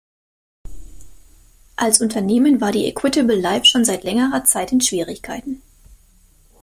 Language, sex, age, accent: German, female, 19-29, Deutschland Deutsch